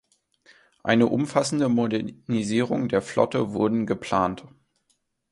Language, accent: German, Deutschland Deutsch